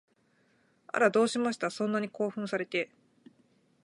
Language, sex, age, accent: Japanese, female, 30-39, 日本人